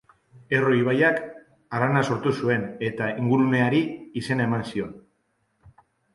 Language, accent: Basque, Mendebalekoa (Araba, Bizkaia, Gipuzkoako mendebaleko herri batzuk)